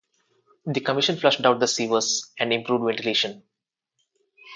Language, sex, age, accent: English, male, 19-29, India and South Asia (India, Pakistan, Sri Lanka)